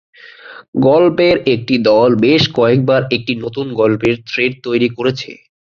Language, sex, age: Bengali, male, 19-29